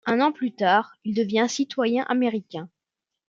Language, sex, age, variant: French, male, under 19, Français de métropole